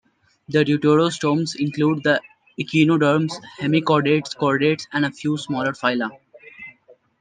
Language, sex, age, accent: English, male, 19-29, England English